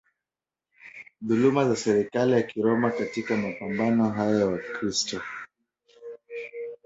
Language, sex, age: Swahili, female, 19-29